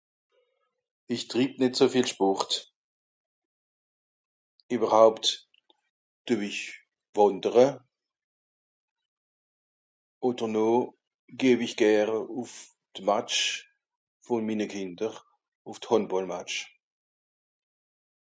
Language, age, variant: Swiss German, 40-49, Nordniederàlemmànisch (Rishoffe, Zàwere, Bùsswìller, Hawenau, Brüemt, Stroossbùri, Molse, Dàmbàch, Schlettstàtt, Pfàlzbùri usw.)